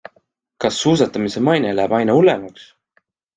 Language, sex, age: Estonian, male, 19-29